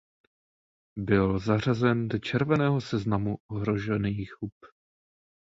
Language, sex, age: Czech, male, 30-39